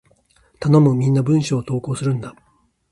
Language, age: Japanese, 50-59